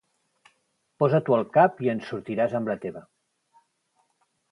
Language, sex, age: Catalan, male, 50-59